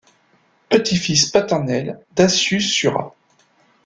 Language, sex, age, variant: French, male, 40-49, Français de métropole